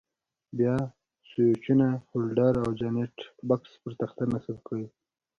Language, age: Pashto, under 19